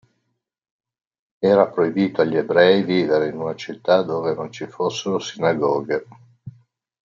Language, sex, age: Italian, male, 50-59